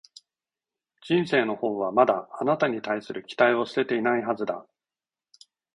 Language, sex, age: Japanese, male, 40-49